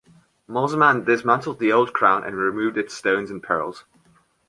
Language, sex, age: English, male, 19-29